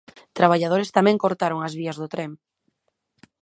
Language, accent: Galician, Normativo (estándar)